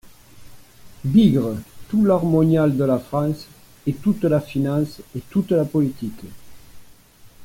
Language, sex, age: French, male, 60-69